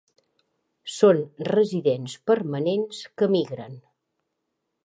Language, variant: Catalan, Central